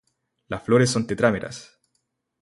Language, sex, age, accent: Spanish, male, 19-29, Chileno: Chile, Cuyo